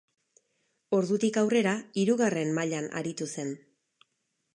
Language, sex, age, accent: Basque, female, 50-59, Erdialdekoa edo Nafarra (Gipuzkoa, Nafarroa)